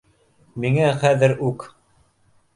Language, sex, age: Bashkir, male, 19-29